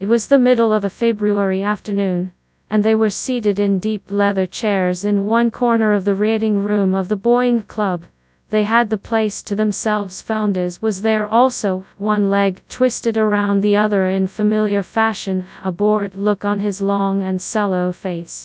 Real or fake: fake